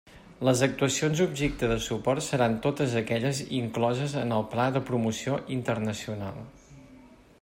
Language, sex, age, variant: Catalan, male, 40-49, Central